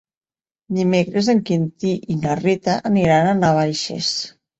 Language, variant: Catalan, Nord-Occidental